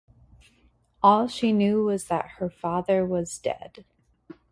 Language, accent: English, United States English